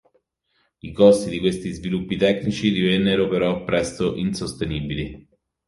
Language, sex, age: Italian, male, 30-39